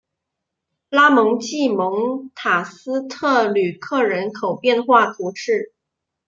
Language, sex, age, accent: Chinese, female, 19-29, 出生地：广东省